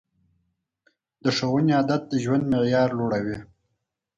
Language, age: Pashto, 30-39